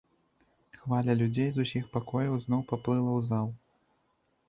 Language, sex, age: Belarusian, male, 19-29